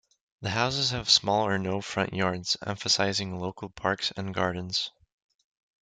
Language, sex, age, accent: English, male, 19-29, United States English